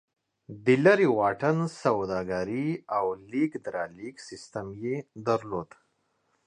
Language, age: Pashto, 30-39